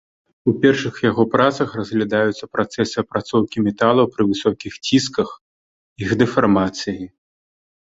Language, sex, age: Belarusian, male, 19-29